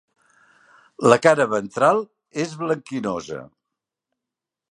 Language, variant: Catalan, Central